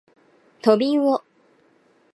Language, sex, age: Japanese, female, 19-29